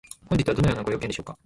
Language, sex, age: Japanese, male, 19-29